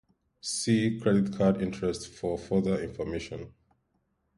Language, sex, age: English, male, 19-29